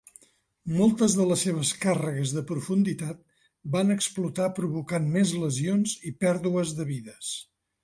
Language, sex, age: Catalan, male, 60-69